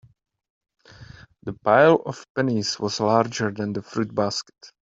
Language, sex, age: English, male, 30-39